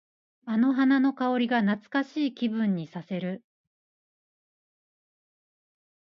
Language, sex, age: Japanese, female, 40-49